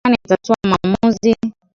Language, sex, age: Swahili, female, 30-39